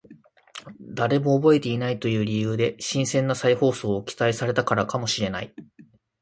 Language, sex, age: Japanese, male, 30-39